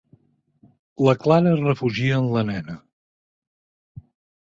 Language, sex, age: Catalan, male, 50-59